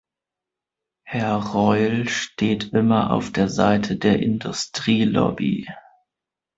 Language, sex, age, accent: German, male, 30-39, Deutschland Deutsch